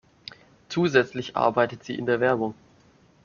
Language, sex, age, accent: German, male, under 19, Deutschland Deutsch